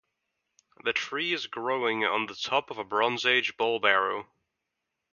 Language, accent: English, United States English